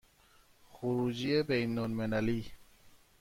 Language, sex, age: Persian, male, 30-39